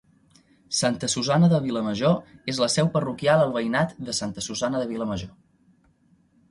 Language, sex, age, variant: Catalan, male, 19-29, Central